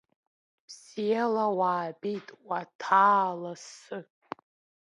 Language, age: Abkhazian, under 19